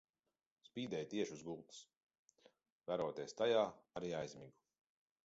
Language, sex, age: Latvian, male, 40-49